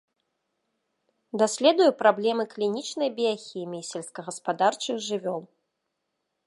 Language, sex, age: Belarusian, female, 30-39